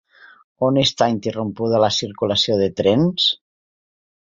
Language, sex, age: Catalan, female, 60-69